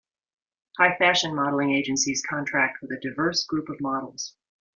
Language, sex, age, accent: English, female, 50-59, United States English